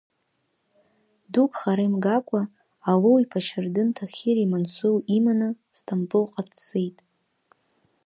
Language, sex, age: Abkhazian, female, 19-29